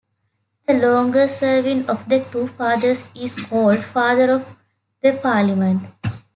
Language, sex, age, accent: English, female, 19-29, United States English